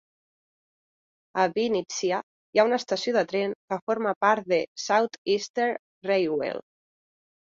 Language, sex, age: Catalan, female, 30-39